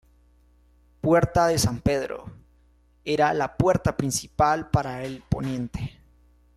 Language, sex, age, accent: Spanish, male, 19-29, Caribe: Cuba, Venezuela, Puerto Rico, República Dominicana, Panamá, Colombia caribeña, México caribeño, Costa del golfo de México